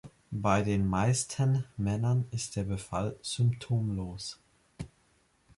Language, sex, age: German, male, under 19